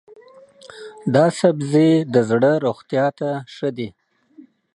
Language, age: Pashto, 40-49